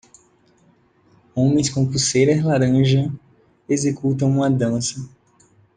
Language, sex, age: Portuguese, male, 30-39